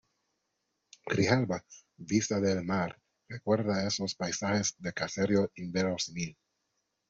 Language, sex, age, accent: Spanish, male, 19-29, México